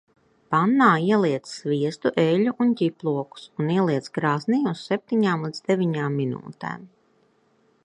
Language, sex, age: Latvian, female, 40-49